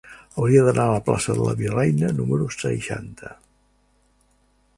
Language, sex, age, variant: Catalan, male, 60-69, Central